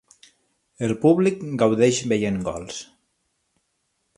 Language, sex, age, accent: Catalan, male, 40-49, central; septentrional